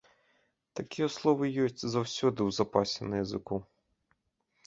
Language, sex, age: Belarusian, male, 30-39